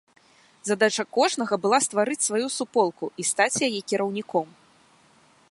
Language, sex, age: Belarusian, female, 19-29